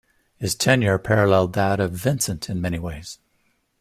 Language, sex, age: English, male, 60-69